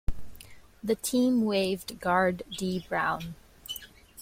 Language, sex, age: English, female, 19-29